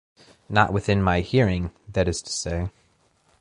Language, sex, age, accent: English, male, 19-29, United States English